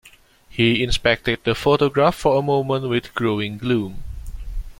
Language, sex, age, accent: English, male, 19-29, Singaporean English